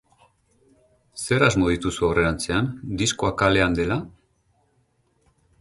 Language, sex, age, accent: Basque, male, 40-49, Mendebalekoa (Araba, Bizkaia, Gipuzkoako mendebaleko herri batzuk)